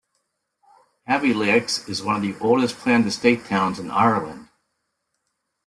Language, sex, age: English, male, 50-59